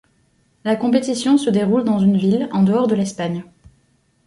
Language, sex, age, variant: French, female, 19-29, Français de métropole